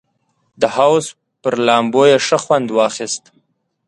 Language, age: Pashto, 19-29